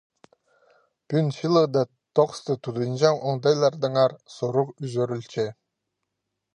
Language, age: Khakas, 19-29